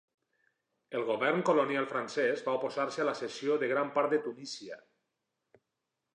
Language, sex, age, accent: Catalan, male, 40-49, valencià